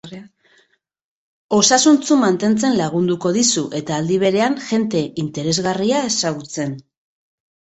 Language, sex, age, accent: Basque, female, 40-49, Mendebalekoa (Araba, Bizkaia, Gipuzkoako mendebaleko herri batzuk)